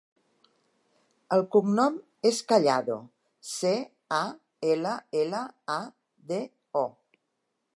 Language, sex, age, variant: Catalan, female, 60-69, Central